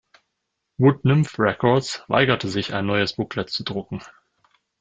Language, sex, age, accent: German, male, 30-39, Deutschland Deutsch